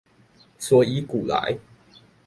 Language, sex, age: Chinese, male, 19-29